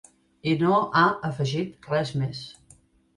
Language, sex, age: Catalan, female, 30-39